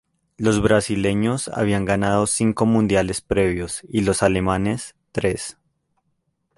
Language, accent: Spanish, Andino-Pacífico: Colombia, Perú, Ecuador, oeste de Bolivia y Venezuela andina